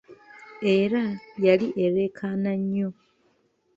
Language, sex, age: Ganda, female, 19-29